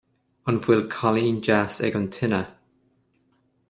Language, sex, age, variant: Irish, male, 19-29, Gaeilge na Mumhan